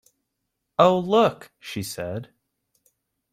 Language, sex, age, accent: English, male, 19-29, United States English